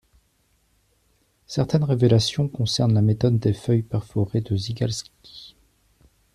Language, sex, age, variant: French, male, 40-49, Français de métropole